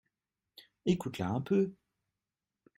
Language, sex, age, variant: French, male, 30-39, Français de métropole